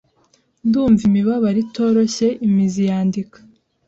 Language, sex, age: Kinyarwanda, female, 19-29